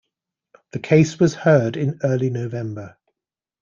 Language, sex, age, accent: English, male, 50-59, England English